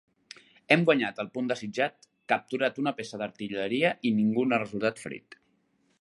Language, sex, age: Catalan, male, 19-29